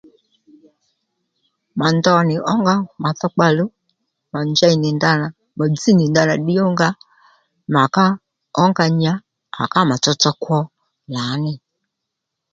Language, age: Lendu, 40-49